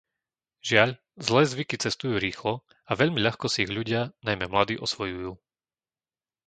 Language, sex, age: Slovak, male, 30-39